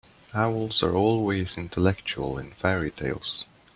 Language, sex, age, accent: English, male, 19-29, England English